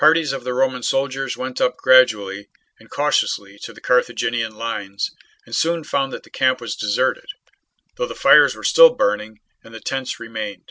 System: none